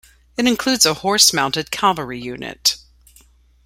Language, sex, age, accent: English, female, 50-59, United States English